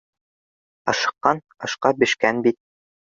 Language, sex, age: Bashkir, male, under 19